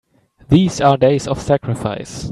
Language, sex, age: English, male, 19-29